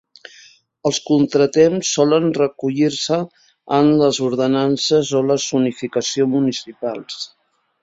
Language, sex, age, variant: Catalan, female, 70-79, Central